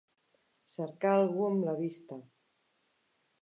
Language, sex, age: Catalan, female, 60-69